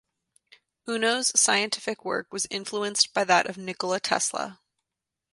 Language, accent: English, United States English